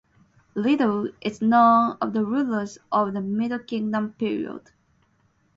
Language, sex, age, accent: English, female, 19-29, United States English